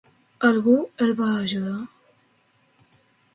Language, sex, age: Catalan, female, under 19